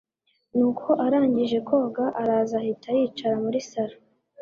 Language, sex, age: Kinyarwanda, female, 19-29